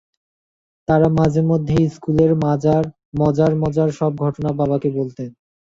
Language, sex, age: Bengali, male, 19-29